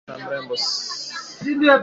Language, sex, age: Swahili, male, 19-29